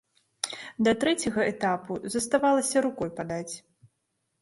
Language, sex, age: Belarusian, female, 30-39